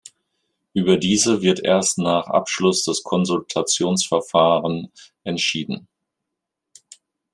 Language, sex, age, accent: German, male, 50-59, Deutschland Deutsch